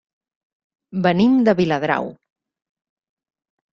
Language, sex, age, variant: Catalan, female, 40-49, Central